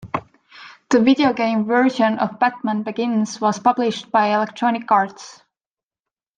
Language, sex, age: English, female, 19-29